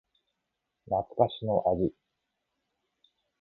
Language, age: Japanese, 50-59